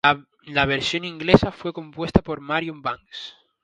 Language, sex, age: Spanish, male, 19-29